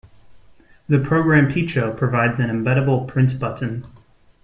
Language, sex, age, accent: English, male, 19-29, United States English